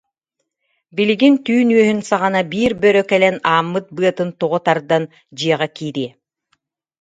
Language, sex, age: Yakut, female, 50-59